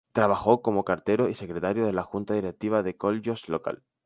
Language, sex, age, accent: Spanish, male, 19-29, España: Islas Canarias